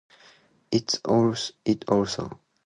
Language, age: English, 19-29